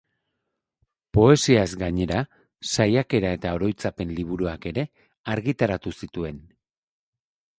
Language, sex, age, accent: Basque, male, 40-49, Erdialdekoa edo Nafarra (Gipuzkoa, Nafarroa)